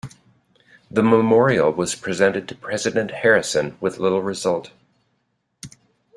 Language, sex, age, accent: English, male, 50-59, United States English